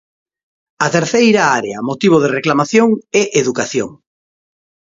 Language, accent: Galician, Normativo (estándar)